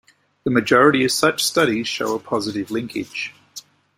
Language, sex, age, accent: English, male, 50-59, Australian English